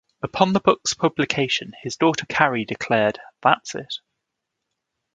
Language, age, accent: English, 19-29, England English